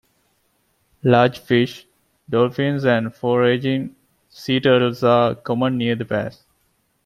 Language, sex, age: English, male, 19-29